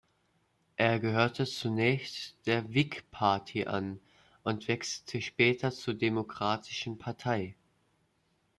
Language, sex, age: German, male, under 19